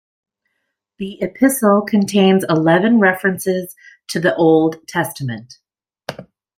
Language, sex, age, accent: English, female, 40-49, United States English